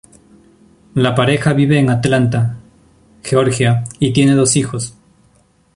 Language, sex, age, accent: Spanish, male, 19-29, Andino-Pacífico: Colombia, Perú, Ecuador, oeste de Bolivia y Venezuela andina